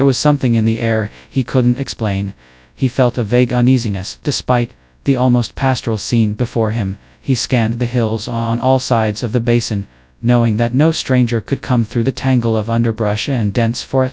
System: TTS, FastPitch